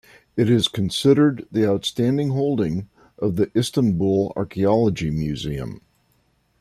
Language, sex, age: English, male, 70-79